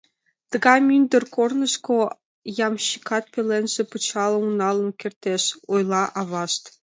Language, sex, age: Mari, female, 19-29